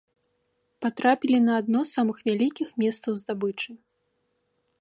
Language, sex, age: Belarusian, female, 19-29